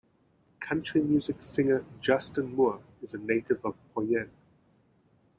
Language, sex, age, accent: English, male, 40-49, Southern African (South Africa, Zimbabwe, Namibia)